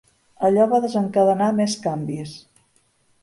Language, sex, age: Catalan, female, 50-59